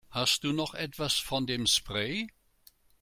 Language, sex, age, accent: German, male, 70-79, Deutschland Deutsch